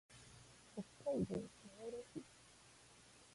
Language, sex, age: Japanese, female, 30-39